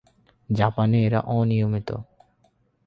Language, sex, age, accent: Bengali, male, 19-29, Bengali; Bangla